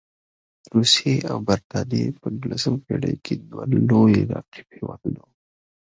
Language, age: Pashto, 19-29